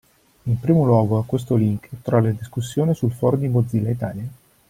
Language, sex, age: Italian, male, 40-49